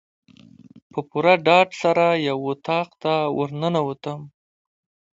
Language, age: Pashto, 30-39